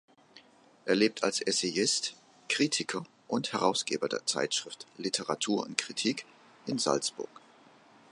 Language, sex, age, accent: German, male, 50-59, Deutschland Deutsch